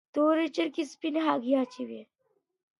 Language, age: Pashto, under 19